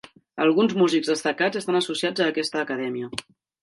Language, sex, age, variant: Catalan, female, 30-39, Central